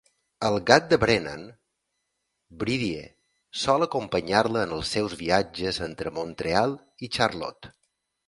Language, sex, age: Catalan, male, 40-49